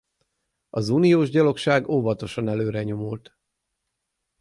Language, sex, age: Hungarian, male, 40-49